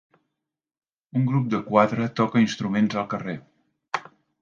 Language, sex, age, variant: Catalan, male, 50-59, Central